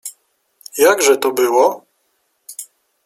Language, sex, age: Polish, male, 30-39